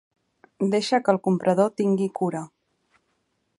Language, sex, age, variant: Catalan, female, 30-39, Central